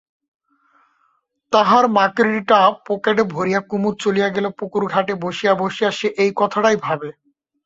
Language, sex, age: Bengali, male, 19-29